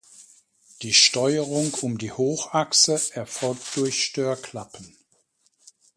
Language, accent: German, Deutschland Deutsch